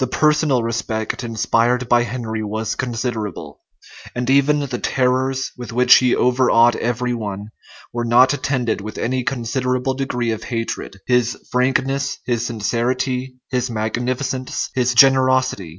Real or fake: real